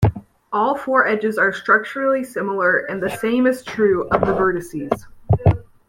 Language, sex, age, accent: English, female, under 19, United States English